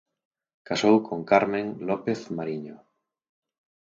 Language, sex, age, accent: Galician, male, 40-49, Central (gheada); Normativo (estándar)